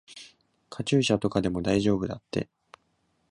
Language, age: Japanese, under 19